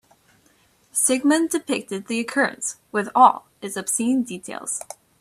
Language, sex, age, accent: English, female, 19-29, United States English